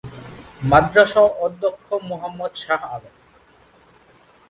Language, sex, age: Bengali, male, 19-29